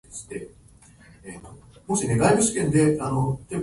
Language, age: Japanese, 19-29